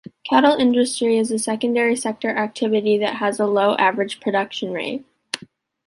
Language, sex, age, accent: English, female, 19-29, United States English